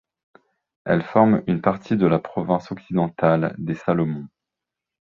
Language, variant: French, Français de métropole